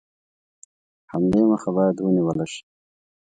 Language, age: Pashto, 19-29